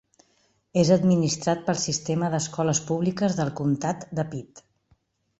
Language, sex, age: Catalan, female, 50-59